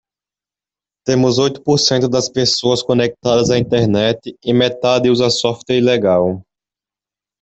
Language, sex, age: Portuguese, male, under 19